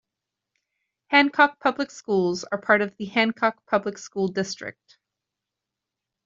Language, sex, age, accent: English, female, 30-39, United States English